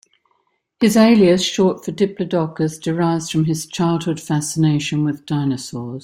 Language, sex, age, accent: English, female, 60-69, Australian English